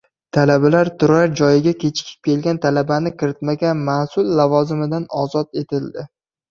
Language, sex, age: Uzbek, male, under 19